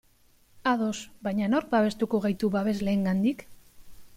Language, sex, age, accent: Basque, female, 30-39, Erdialdekoa edo Nafarra (Gipuzkoa, Nafarroa)